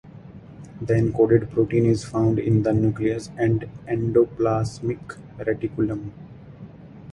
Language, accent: English, India and South Asia (India, Pakistan, Sri Lanka)